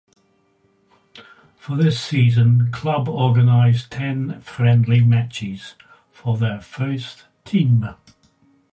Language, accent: English, England English